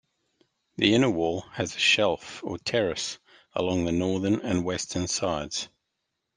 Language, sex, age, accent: English, male, 50-59, Australian English